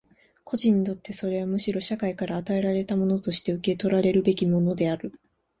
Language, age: Japanese, 19-29